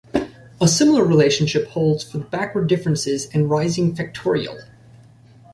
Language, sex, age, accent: English, male, 19-29, United States English